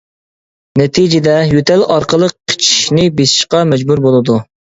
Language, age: Uyghur, 19-29